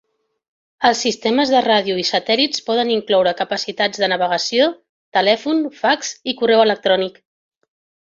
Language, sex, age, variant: Catalan, female, 30-39, Central